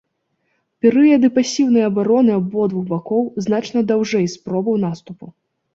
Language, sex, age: Belarusian, female, 19-29